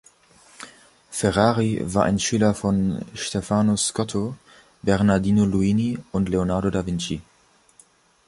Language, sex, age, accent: German, male, under 19, Deutschland Deutsch